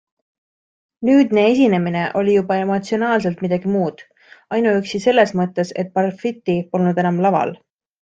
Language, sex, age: Estonian, female, 19-29